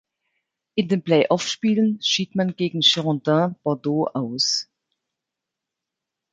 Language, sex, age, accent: German, female, 50-59, Deutschland Deutsch